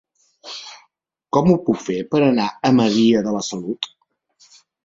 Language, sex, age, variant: Catalan, male, 40-49, Central